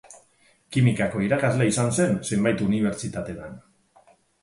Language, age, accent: Basque, 40-49, Mendebalekoa (Araba, Bizkaia, Gipuzkoako mendebaleko herri batzuk)